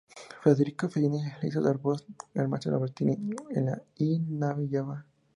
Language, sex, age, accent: Spanish, male, 19-29, México